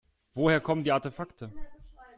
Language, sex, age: German, male, 19-29